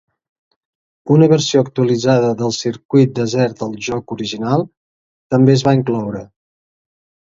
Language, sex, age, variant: Catalan, male, 50-59, Central